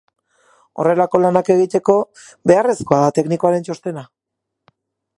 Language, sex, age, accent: Basque, female, 40-49, Erdialdekoa edo Nafarra (Gipuzkoa, Nafarroa)